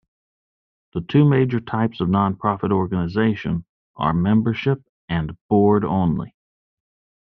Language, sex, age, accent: English, male, 40-49, United States English